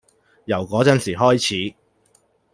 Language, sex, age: Cantonese, male, 30-39